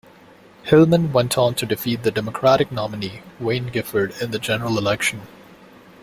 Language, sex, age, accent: English, male, 19-29, United States English